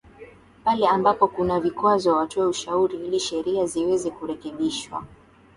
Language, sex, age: Swahili, female, 19-29